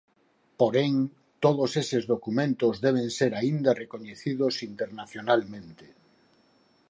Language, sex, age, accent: Galician, male, 50-59, Normativo (estándar)